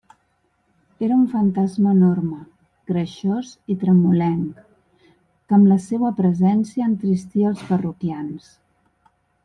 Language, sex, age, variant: Catalan, female, 50-59, Central